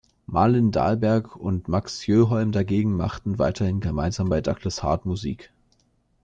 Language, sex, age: German, male, 19-29